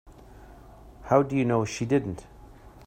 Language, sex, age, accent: English, male, 50-59, Canadian English